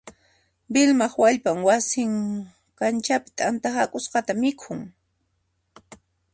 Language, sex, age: Puno Quechua, female, 40-49